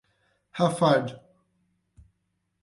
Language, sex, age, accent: Portuguese, male, 19-29, Paulista